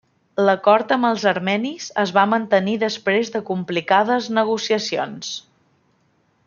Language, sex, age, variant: Catalan, female, 19-29, Central